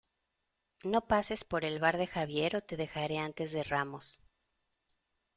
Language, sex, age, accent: Spanish, female, 40-49, México